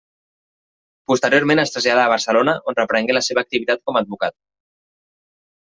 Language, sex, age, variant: Catalan, male, 19-29, Central